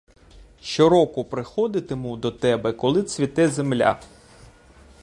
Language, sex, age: Ukrainian, male, 30-39